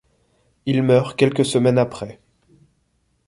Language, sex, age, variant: French, male, 30-39, Français de métropole